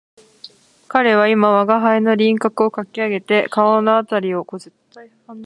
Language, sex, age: Japanese, female, 19-29